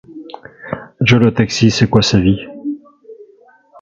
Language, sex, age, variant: French, male, 40-49, Français de métropole